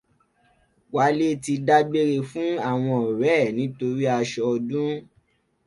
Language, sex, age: Yoruba, male, 19-29